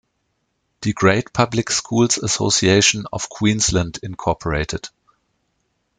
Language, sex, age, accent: German, male, 40-49, Deutschland Deutsch